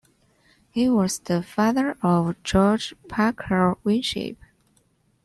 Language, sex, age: English, female, 30-39